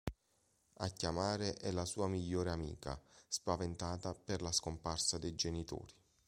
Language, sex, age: Italian, male, 30-39